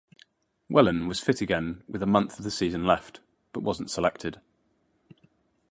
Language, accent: English, England English